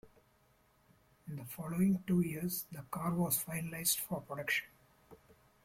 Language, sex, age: English, male, 50-59